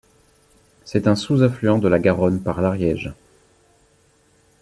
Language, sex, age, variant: French, male, 40-49, Français de métropole